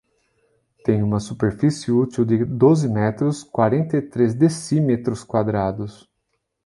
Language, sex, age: Portuguese, male, 30-39